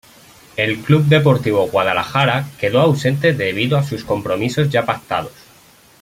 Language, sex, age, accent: Spanish, male, 19-29, España: Centro-Sur peninsular (Madrid, Toledo, Castilla-La Mancha)